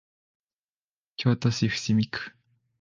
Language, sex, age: Japanese, male, 19-29